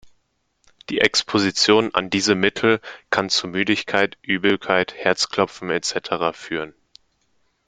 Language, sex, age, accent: German, male, under 19, Deutschland Deutsch